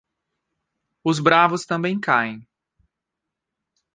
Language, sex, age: Portuguese, male, 19-29